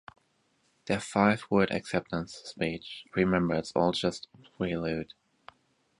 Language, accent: English, United States English